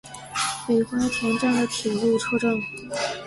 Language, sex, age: Chinese, female, 19-29